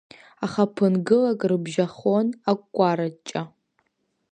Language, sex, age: Abkhazian, female, under 19